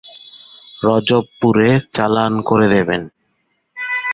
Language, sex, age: Bengali, male, 19-29